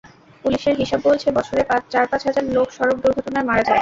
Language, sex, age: Bengali, female, 19-29